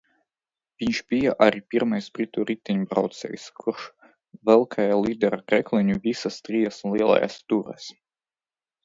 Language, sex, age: Latvian, male, 19-29